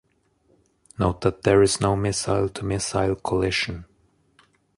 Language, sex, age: English, male, 30-39